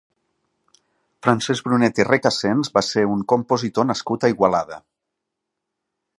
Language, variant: Catalan, Nord-Occidental